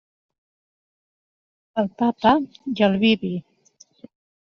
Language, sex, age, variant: Catalan, female, 60-69, Central